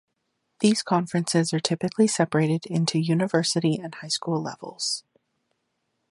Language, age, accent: English, 19-29, United States English